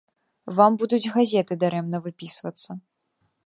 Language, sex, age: Belarusian, female, under 19